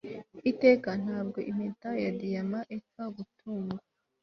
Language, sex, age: Kinyarwanda, female, 19-29